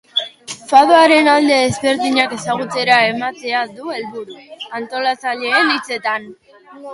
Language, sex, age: Basque, female, under 19